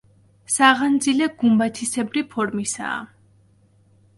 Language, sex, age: Georgian, female, 19-29